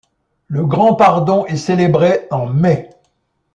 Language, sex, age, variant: French, male, 70-79, Français de métropole